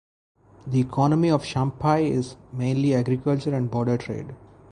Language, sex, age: English, male, 40-49